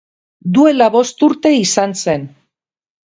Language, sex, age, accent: Basque, female, 60-69, Mendebalekoa (Araba, Bizkaia, Gipuzkoako mendebaleko herri batzuk)